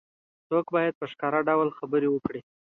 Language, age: Pashto, 19-29